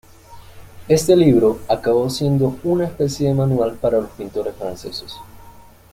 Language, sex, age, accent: Spanish, male, under 19, Caribe: Cuba, Venezuela, Puerto Rico, República Dominicana, Panamá, Colombia caribeña, México caribeño, Costa del golfo de México